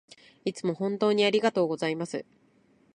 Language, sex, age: Japanese, female, 30-39